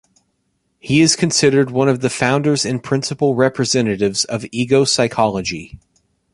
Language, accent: English, United States English